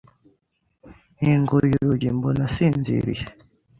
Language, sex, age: Kinyarwanda, male, under 19